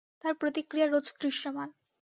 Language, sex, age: Bengali, female, 19-29